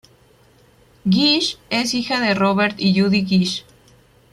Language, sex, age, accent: Spanish, female, 19-29, México